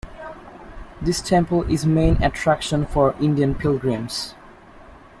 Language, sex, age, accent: English, male, under 19, United States English